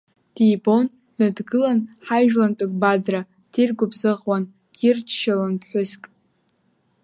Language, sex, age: Abkhazian, female, 19-29